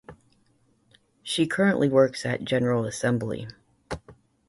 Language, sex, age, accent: English, female, 50-59, United States English